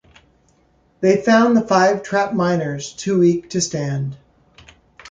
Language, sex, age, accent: English, male, 30-39, United States English